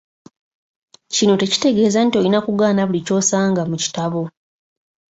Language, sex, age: Ganda, female, 19-29